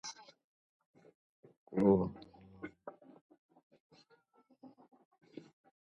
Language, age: English, 80-89